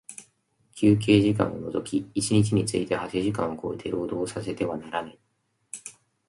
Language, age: Japanese, 19-29